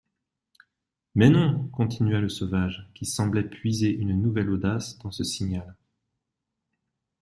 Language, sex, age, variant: French, male, 40-49, Français de métropole